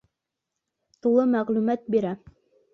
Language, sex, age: Bashkir, female, under 19